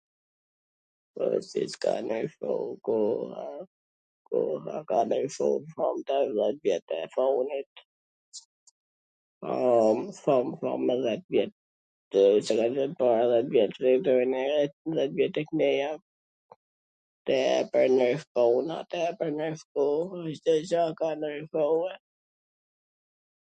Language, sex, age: Gheg Albanian, female, 50-59